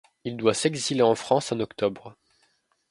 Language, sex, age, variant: French, male, 19-29, Français de métropole